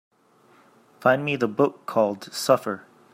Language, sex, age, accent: English, male, 30-39, United States English